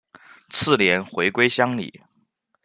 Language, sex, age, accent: Chinese, male, 19-29, 出生地：湖北省